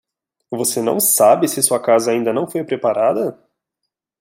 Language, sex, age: Portuguese, male, 19-29